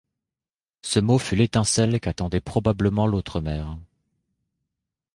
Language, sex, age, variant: French, male, 19-29, Français de métropole